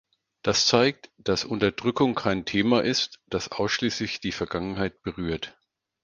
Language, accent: German, Deutschland Deutsch